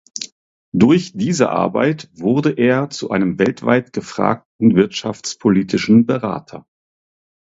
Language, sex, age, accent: German, male, 50-59, Deutschland Deutsch